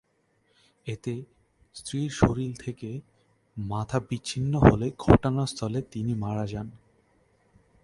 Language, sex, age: Bengali, male, 19-29